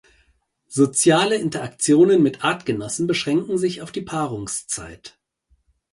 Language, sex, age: German, male, 30-39